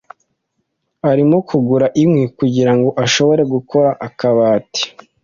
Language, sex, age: Kinyarwanda, male, 19-29